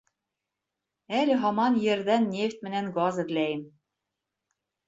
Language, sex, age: Bashkir, female, 40-49